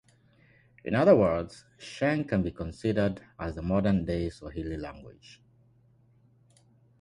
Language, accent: English, Kenyan English